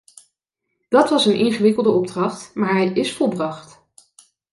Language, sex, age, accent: Dutch, female, 40-49, Nederlands Nederlands